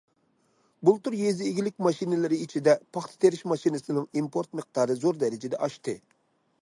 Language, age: Uyghur, 30-39